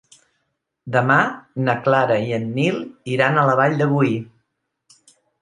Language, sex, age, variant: Catalan, female, 60-69, Central